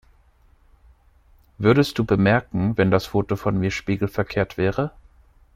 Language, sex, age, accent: German, male, 19-29, Deutschland Deutsch